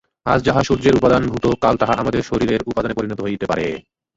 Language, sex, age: Bengali, male, 19-29